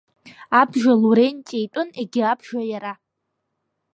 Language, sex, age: Abkhazian, female, under 19